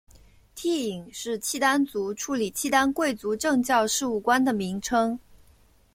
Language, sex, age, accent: Chinese, female, 30-39, 出生地：上海市